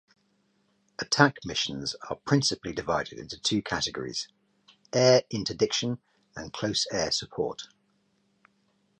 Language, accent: English, England English